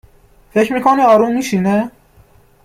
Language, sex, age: Persian, male, under 19